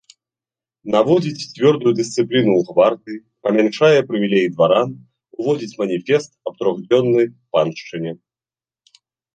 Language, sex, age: Belarusian, male, 30-39